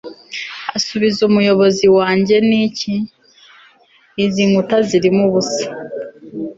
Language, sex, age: Kinyarwanda, female, 19-29